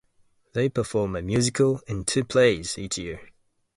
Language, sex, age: English, male, 19-29